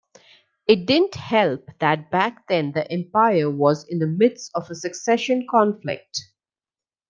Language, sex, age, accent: English, female, 40-49, India and South Asia (India, Pakistan, Sri Lanka)